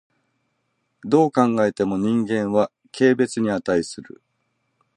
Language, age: Japanese, 50-59